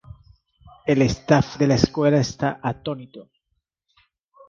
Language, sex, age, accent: Spanish, male, 40-49, Caribe: Cuba, Venezuela, Puerto Rico, República Dominicana, Panamá, Colombia caribeña, México caribeño, Costa del golfo de México